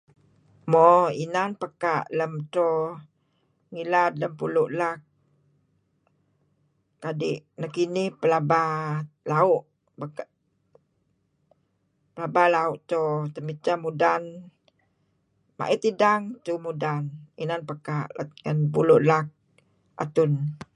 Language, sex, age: Kelabit, female, 60-69